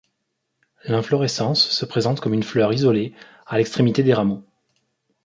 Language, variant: French, Français de métropole